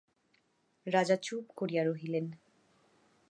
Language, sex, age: Bengali, female, 19-29